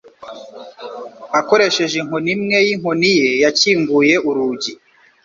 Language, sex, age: Kinyarwanda, male, 19-29